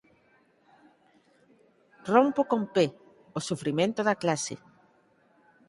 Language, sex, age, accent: Galician, female, 50-59, Normativo (estándar)